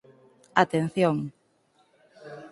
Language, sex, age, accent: Galician, female, 19-29, Normativo (estándar)